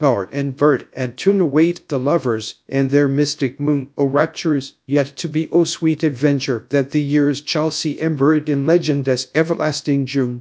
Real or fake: fake